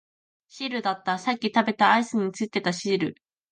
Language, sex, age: Japanese, female, under 19